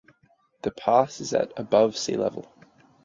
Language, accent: English, Australian English